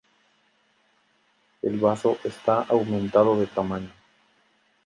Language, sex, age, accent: Spanish, male, 40-49, México